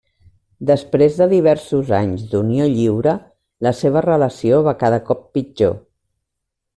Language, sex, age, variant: Catalan, female, 50-59, Central